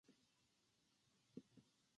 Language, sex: Japanese, female